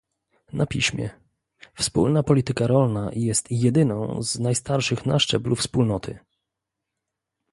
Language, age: Polish, 30-39